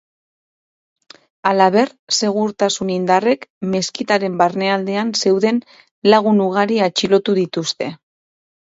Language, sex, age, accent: Basque, female, 30-39, Mendebalekoa (Araba, Bizkaia, Gipuzkoako mendebaleko herri batzuk)